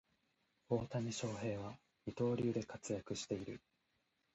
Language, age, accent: Japanese, 19-29, 標準語